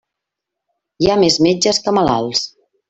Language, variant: Catalan, Central